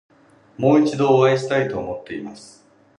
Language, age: Japanese, 50-59